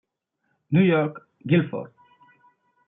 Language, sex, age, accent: Spanish, male, 40-49, España: Norte peninsular (Asturias, Castilla y León, Cantabria, País Vasco, Navarra, Aragón, La Rioja, Guadalajara, Cuenca)